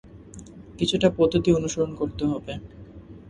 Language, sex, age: Bengali, male, 19-29